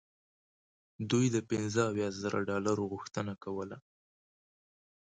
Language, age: Pashto, 19-29